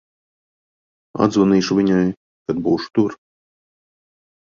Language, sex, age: Latvian, male, 40-49